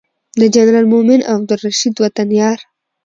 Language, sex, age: Pashto, female, 19-29